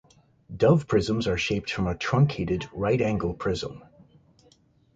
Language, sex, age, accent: English, male, 50-59, United States English